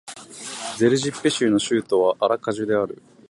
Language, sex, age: Japanese, male, 19-29